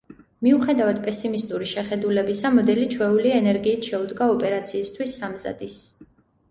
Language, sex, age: Georgian, female, 19-29